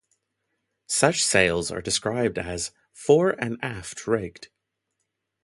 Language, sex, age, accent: English, male, 19-29, Southern African (South Africa, Zimbabwe, Namibia)